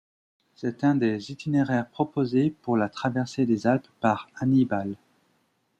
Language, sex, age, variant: French, male, 40-49, Français de métropole